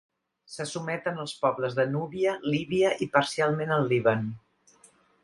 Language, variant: Catalan, Central